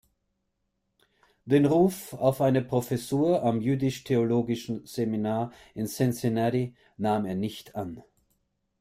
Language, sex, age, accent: German, male, 40-49, Österreichisches Deutsch